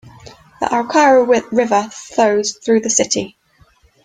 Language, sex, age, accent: English, female, 19-29, England English